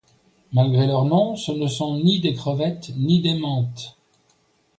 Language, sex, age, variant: French, male, 60-69, Français de métropole